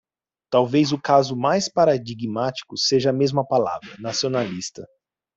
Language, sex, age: Portuguese, male, 30-39